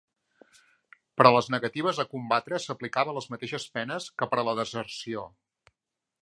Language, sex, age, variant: Catalan, male, 40-49, Central